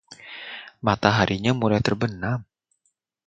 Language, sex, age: Indonesian, male, 40-49